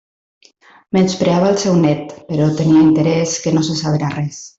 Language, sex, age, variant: Catalan, female, 40-49, Central